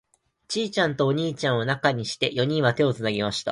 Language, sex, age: Japanese, male, 19-29